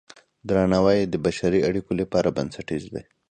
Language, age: Pashto, 30-39